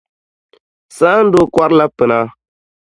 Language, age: Dagbani, 19-29